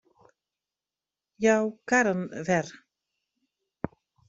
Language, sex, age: Western Frisian, female, 50-59